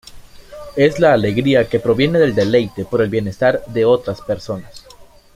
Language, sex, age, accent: Spanish, male, under 19, México